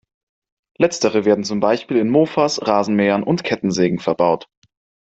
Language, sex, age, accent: German, male, 19-29, Deutschland Deutsch